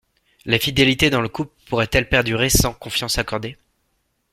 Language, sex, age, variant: French, male, 19-29, Français de métropole